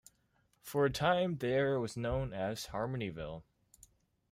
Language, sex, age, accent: English, male, under 19, Hong Kong English